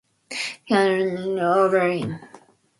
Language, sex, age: English, female, 19-29